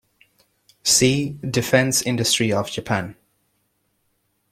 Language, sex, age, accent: English, male, 19-29, England English